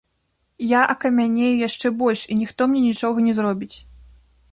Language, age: Belarusian, 19-29